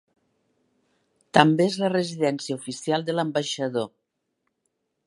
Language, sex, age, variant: Catalan, female, 60-69, Nord-Occidental